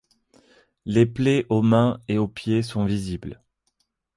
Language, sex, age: French, male, 30-39